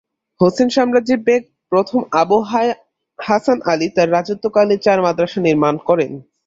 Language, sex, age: Bengali, male, under 19